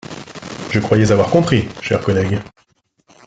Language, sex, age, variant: French, male, 19-29, Français de métropole